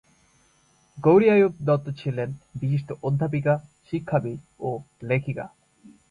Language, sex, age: Bengali, male, 19-29